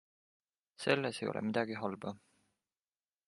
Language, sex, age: Estonian, male, 19-29